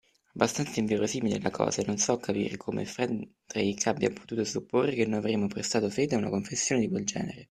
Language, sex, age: Italian, male, 19-29